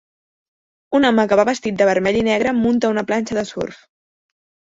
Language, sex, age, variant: Catalan, female, under 19, Central